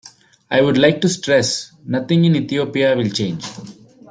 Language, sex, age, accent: English, male, 19-29, India and South Asia (India, Pakistan, Sri Lanka)